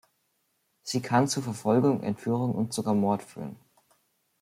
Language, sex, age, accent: German, male, under 19, Deutschland Deutsch